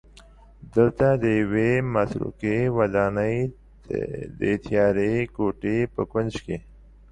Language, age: Pashto, 40-49